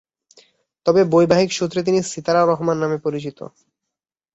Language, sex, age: Bengali, male, under 19